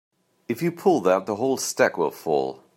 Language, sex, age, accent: English, male, 30-39, England English